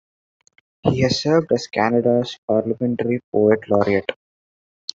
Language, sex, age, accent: English, male, 19-29, India and South Asia (India, Pakistan, Sri Lanka)